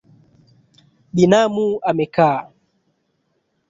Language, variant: Swahili, Kiswahili cha Bara ya Tanzania